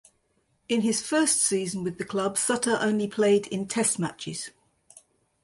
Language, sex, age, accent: English, female, 70-79, England English